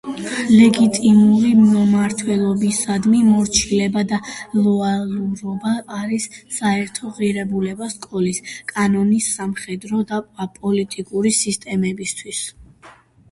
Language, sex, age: Georgian, female, 19-29